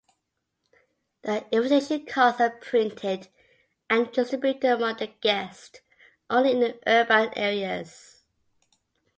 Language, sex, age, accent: English, female, 40-49, Scottish English